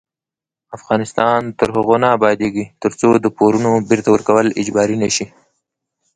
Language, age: Pashto, 19-29